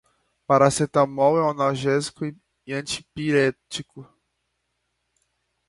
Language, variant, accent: Portuguese, Portuguese (Brasil), Nordestino